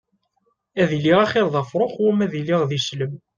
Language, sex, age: Kabyle, male, 19-29